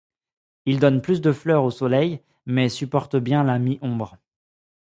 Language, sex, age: French, male, 30-39